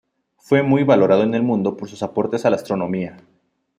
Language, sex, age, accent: Spanish, male, under 19, México